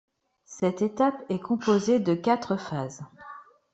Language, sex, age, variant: French, female, 30-39, Français de métropole